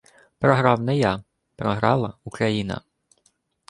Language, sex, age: Ukrainian, male, 19-29